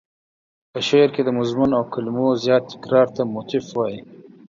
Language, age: Pashto, 30-39